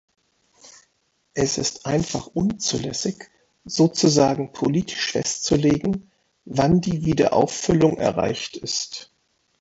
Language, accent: German, Deutschland Deutsch